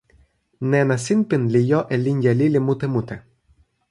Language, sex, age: Toki Pona, male, 19-29